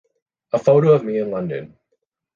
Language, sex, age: English, male, under 19